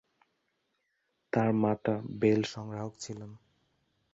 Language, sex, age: Bengali, male, 19-29